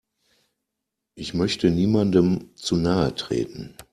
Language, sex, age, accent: German, male, 40-49, Deutschland Deutsch